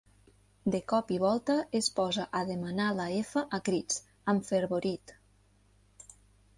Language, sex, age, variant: Catalan, female, 19-29, Nord-Occidental